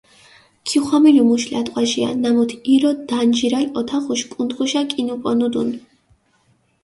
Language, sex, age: Mingrelian, female, 19-29